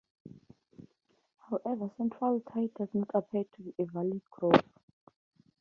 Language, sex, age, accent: English, female, 19-29, Southern African (South Africa, Zimbabwe, Namibia)